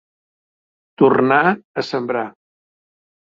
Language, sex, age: Catalan, male, 60-69